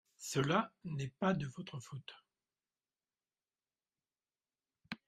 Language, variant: French, Français de métropole